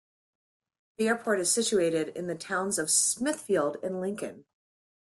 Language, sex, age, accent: English, female, 30-39, United States English